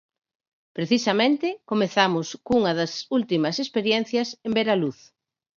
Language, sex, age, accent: Galician, female, 40-49, Normativo (estándar)